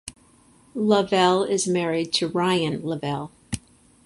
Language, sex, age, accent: English, female, 60-69, United States English